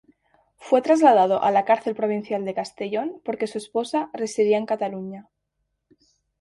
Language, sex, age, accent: Spanish, female, 19-29, España: Centro-Sur peninsular (Madrid, Toledo, Castilla-La Mancha)